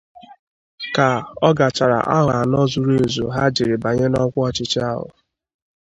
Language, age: Igbo, 30-39